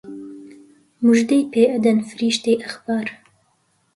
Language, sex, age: Central Kurdish, female, 19-29